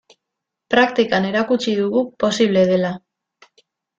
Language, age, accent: Basque, 19-29, Erdialdekoa edo Nafarra (Gipuzkoa, Nafarroa)